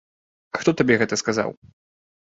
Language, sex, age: Belarusian, male, 19-29